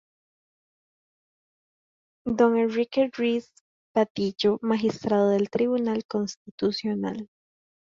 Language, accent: Spanish, América central